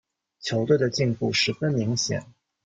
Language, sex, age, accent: Chinese, male, 40-49, 出生地：上海市